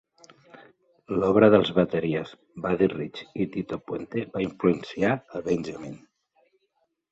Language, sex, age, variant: Catalan, male, 50-59, Central